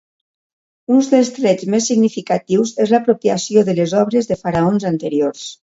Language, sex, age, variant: Catalan, female, 50-59, Valencià meridional